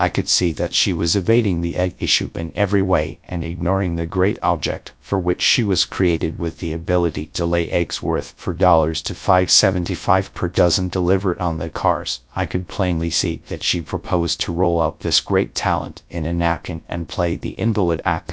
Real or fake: fake